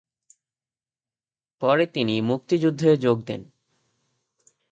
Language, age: Bengali, 19-29